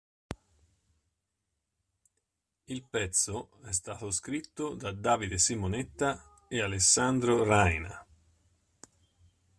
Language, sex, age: Italian, male, 50-59